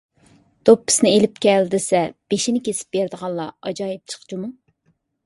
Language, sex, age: Uyghur, female, 30-39